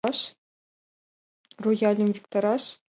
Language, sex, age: Mari, female, 19-29